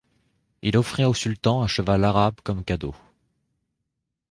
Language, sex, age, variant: French, male, 19-29, Français de métropole